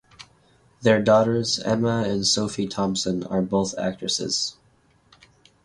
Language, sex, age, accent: English, male, under 19, United States English